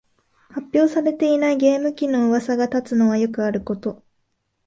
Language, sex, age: Japanese, female, 19-29